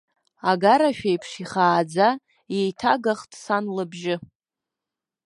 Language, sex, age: Abkhazian, female, under 19